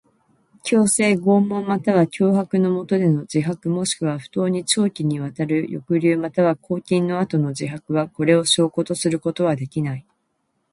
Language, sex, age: Japanese, female, 50-59